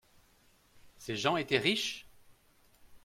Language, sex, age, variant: French, male, 40-49, Français de métropole